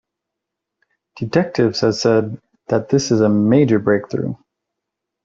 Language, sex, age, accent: English, male, 30-39, United States English